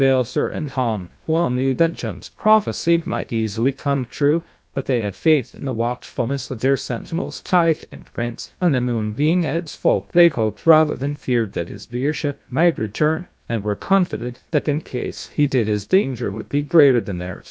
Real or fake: fake